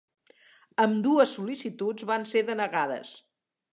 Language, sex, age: Catalan, female, 60-69